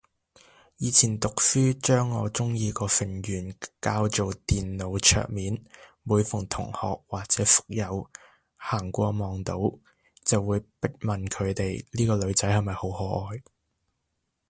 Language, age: Cantonese, 19-29